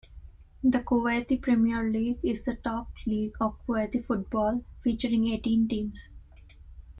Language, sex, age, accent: English, female, 30-39, India and South Asia (India, Pakistan, Sri Lanka)